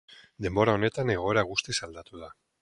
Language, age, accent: Basque, 40-49, Mendebalekoa (Araba, Bizkaia, Gipuzkoako mendebaleko herri batzuk)